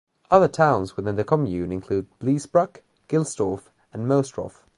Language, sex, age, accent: English, male, under 19, England English